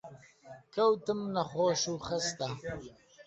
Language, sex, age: Central Kurdish, male, 19-29